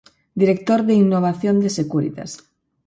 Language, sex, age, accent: Galician, female, 40-49, Normativo (estándar)